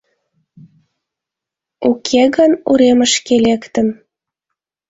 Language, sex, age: Mari, female, 19-29